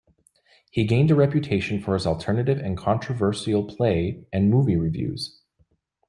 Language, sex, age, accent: English, male, 19-29, United States English